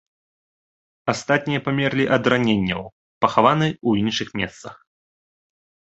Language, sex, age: Belarusian, male, 19-29